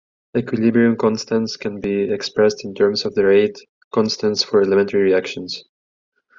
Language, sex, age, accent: English, male, 30-39, United States English